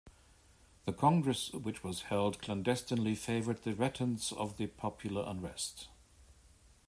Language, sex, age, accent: English, male, 60-69, England English